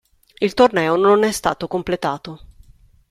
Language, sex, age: Italian, female, 30-39